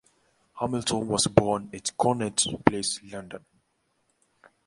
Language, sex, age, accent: English, male, 19-29, United States English